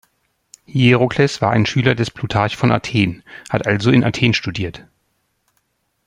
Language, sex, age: German, male, 40-49